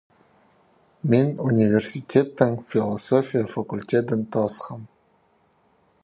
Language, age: Khakas, 19-29